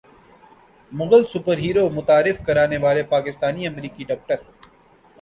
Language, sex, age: Urdu, male, 19-29